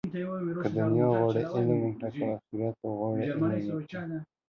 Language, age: Pashto, under 19